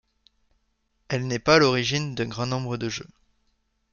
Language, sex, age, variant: French, male, 19-29, Français de métropole